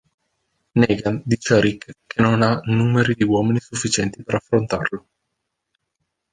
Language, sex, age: Italian, male, 19-29